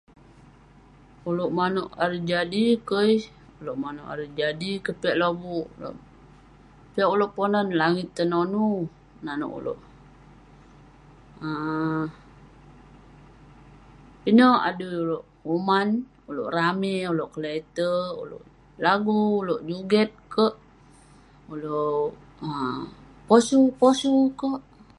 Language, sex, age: Western Penan, female, 19-29